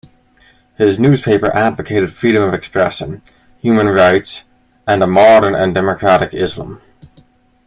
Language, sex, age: English, male, 19-29